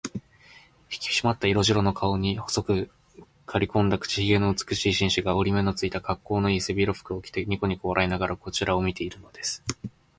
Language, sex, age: Japanese, male, 19-29